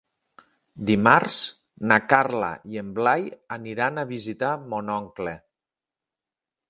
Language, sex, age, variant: Catalan, male, 50-59, Septentrional